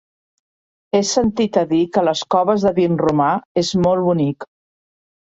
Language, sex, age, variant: Catalan, female, 50-59, Central